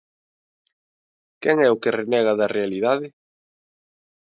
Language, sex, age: Galician, male, 30-39